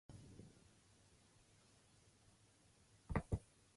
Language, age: English, 19-29